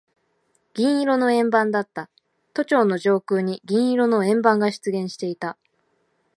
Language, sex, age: Japanese, female, under 19